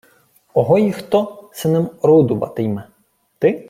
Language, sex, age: Ukrainian, male, 19-29